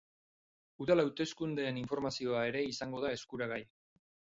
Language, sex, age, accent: Basque, male, 40-49, Mendebalekoa (Araba, Bizkaia, Gipuzkoako mendebaleko herri batzuk)